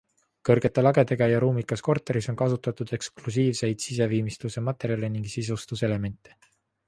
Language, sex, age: Estonian, male, 19-29